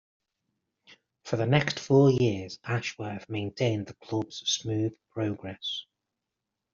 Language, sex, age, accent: English, male, 40-49, England English